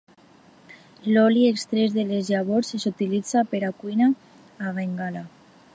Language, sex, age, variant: Catalan, female, under 19, Alacantí